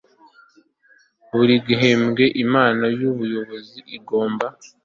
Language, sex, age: Kinyarwanda, male, 19-29